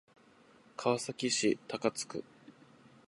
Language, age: Japanese, under 19